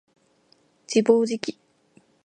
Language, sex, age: Japanese, female, 19-29